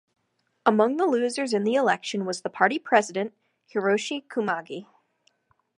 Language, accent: English, United States English